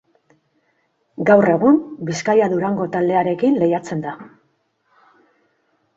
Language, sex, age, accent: Basque, female, 40-49, Mendebalekoa (Araba, Bizkaia, Gipuzkoako mendebaleko herri batzuk)